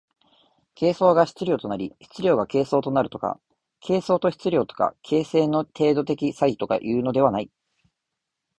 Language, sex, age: Japanese, male, 19-29